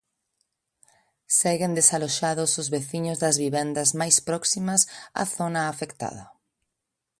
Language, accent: Galician, Normativo (estándar)